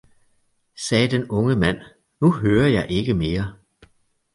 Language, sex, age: Danish, male, 40-49